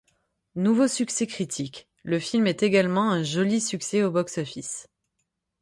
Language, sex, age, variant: French, female, 30-39, Français de métropole